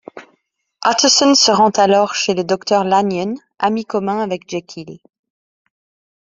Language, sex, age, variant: French, female, 40-49, Français de métropole